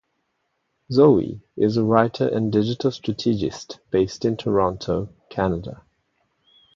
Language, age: English, 40-49